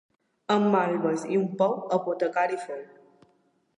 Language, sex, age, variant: Catalan, female, under 19, Balear